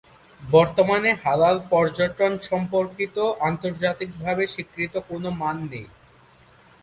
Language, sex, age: Bengali, male, 19-29